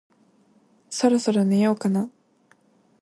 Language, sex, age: Japanese, female, 19-29